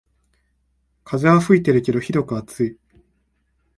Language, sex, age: Japanese, male, 19-29